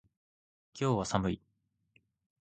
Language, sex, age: Japanese, male, 19-29